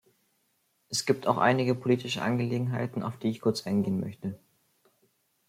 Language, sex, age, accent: German, male, under 19, Deutschland Deutsch